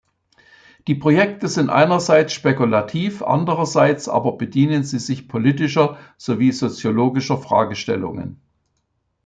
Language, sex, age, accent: German, male, 70-79, Deutschland Deutsch